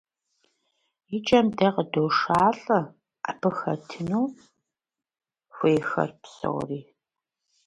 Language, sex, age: Russian, female, 40-49